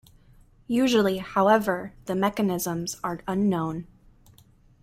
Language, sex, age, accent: English, female, 19-29, United States English